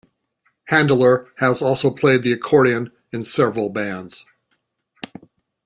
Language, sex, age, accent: English, male, 60-69, United States English